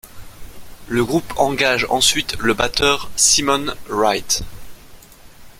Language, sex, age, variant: French, male, 30-39, Français de métropole